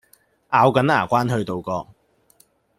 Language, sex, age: Cantonese, male, 30-39